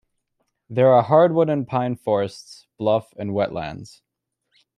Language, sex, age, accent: English, male, under 19, Canadian English